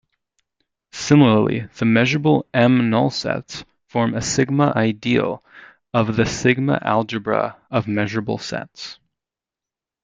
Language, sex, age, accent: English, male, under 19, United States English